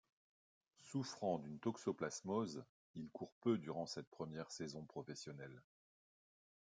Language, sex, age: French, male, 40-49